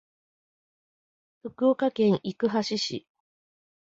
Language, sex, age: Japanese, female, 50-59